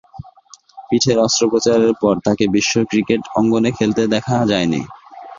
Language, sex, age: Bengali, male, 19-29